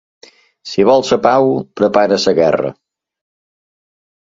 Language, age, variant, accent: Catalan, 19-29, Balear, mallorquí